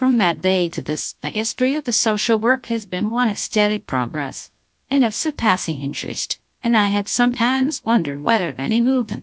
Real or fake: fake